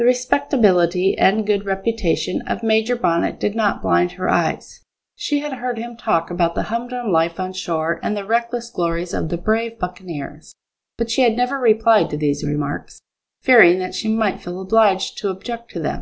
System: none